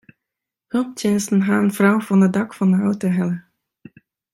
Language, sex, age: Western Frisian, female, 30-39